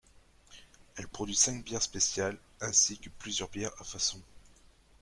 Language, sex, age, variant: French, male, 19-29, Français de métropole